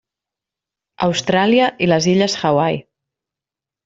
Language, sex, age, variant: Catalan, female, 30-39, Central